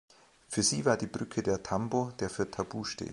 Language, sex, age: German, male, 40-49